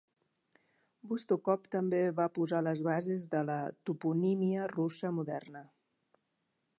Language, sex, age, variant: Catalan, female, 40-49, Central